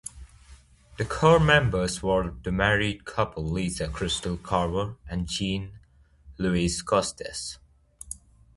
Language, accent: English, England English